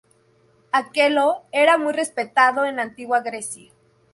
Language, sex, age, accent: Spanish, female, 19-29, México